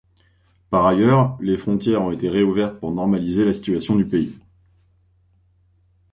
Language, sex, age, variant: French, male, 19-29, Français de métropole